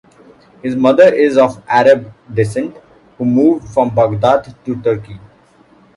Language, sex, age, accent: English, male, 30-39, India and South Asia (India, Pakistan, Sri Lanka)